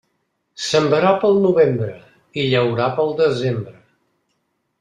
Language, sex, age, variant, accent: Catalan, male, 60-69, Central, central